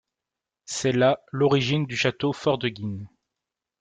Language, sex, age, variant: French, male, 19-29, Français de métropole